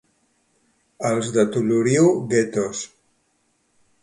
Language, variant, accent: Catalan, Central, Barceloní